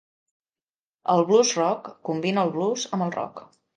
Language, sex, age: Catalan, female, 40-49